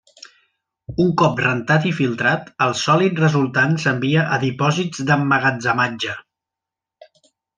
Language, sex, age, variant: Catalan, male, 40-49, Central